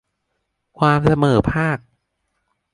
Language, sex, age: Thai, male, under 19